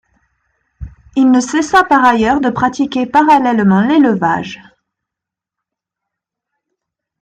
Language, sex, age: French, female, 40-49